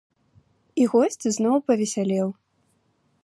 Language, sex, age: Belarusian, female, 30-39